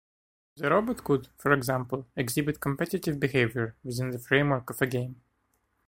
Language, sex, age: English, male, 19-29